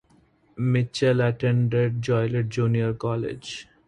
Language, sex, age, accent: English, male, 19-29, India and South Asia (India, Pakistan, Sri Lanka)